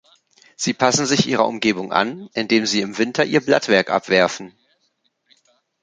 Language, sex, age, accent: German, male, 30-39, Deutschland Deutsch